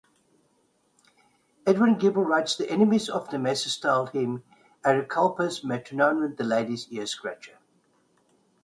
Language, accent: English, Southern African (South Africa, Zimbabwe, Namibia)